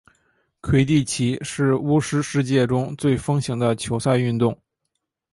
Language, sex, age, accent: Chinese, male, 19-29, 出生地：天津市